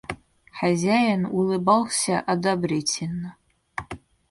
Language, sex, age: Russian, female, under 19